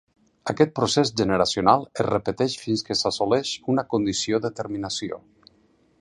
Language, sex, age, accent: Catalan, male, 50-59, valencià